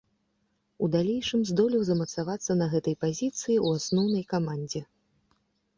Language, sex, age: Belarusian, female, 30-39